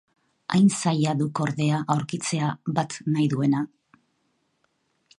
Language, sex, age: Basque, female, 50-59